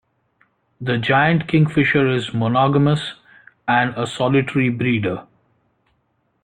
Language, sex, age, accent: English, male, 30-39, India and South Asia (India, Pakistan, Sri Lanka)